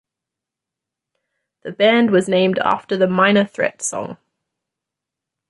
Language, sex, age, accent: English, female, 19-29, Australian English